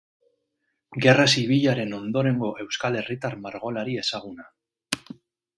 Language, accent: Basque, Mendebalekoa (Araba, Bizkaia, Gipuzkoako mendebaleko herri batzuk)